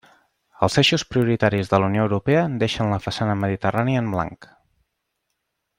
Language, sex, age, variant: Catalan, male, 30-39, Central